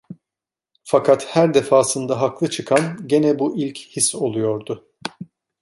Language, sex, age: Turkish, male, 50-59